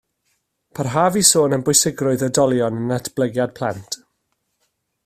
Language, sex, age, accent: Welsh, male, 30-39, Y Deyrnas Unedig Cymraeg